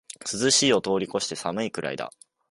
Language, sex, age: Japanese, male, 19-29